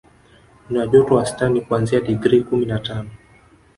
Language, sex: Swahili, male